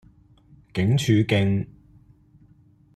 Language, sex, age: Cantonese, male, 30-39